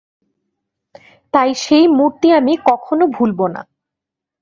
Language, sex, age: Bengali, female, 19-29